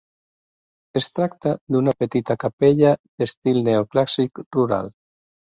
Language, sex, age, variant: Catalan, male, 60-69, Central